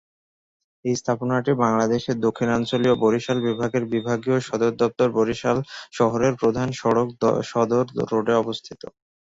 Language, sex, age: Bengali, male, 19-29